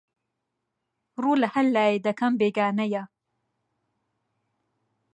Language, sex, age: Central Kurdish, female, 30-39